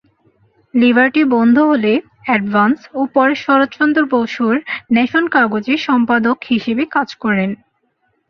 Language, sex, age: Bengali, female, 19-29